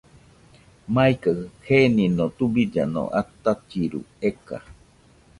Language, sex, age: Nüpode Huitoto, female, 40-49